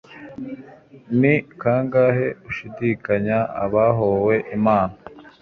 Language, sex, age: Kinyarwanda, male, under 19